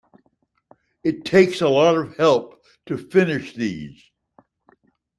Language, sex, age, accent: English, male, 70-79, United States English